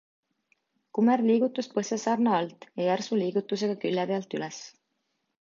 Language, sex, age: Estonian, female, 19-29